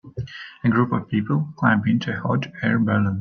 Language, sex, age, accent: English, male, 19-29, United States English